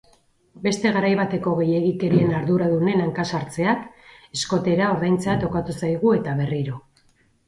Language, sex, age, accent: Basque, female, 40-49, Erdialdekoa edo Nafarra (Gipuzkoa, Nafarroa)